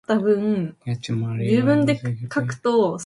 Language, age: Luo (Kenya and Tanzania), under 19